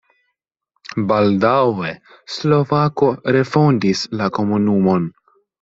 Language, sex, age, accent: Esperanto, male, under 19, Internacia